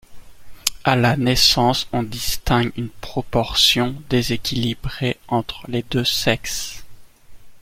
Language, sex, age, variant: French, male, 19-29, Français de métropole